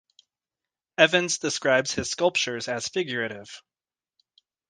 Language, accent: English, United States English